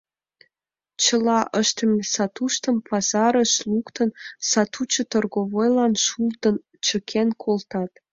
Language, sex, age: Mari, female, 19-29